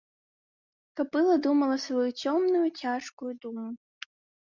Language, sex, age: Belarusian, female, under 19